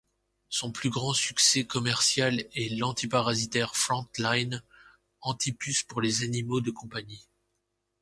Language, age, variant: French, 40-49, Français de métropole